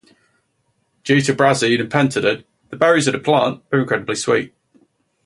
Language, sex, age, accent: English, male, 19-29, England English